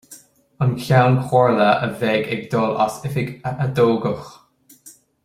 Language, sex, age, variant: Irish, male, 19-29, Gaeilge na Mumhan